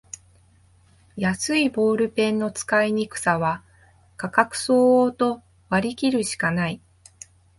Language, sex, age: Japanese, female, 30-39